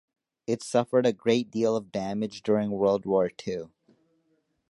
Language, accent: English, United States English